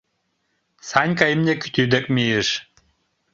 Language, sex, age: Mari, male, 50-59